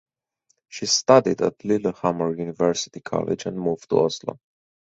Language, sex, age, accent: English, male, 40-49, United States English